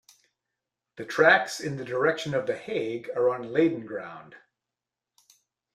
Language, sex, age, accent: English, male, 40-49, United States English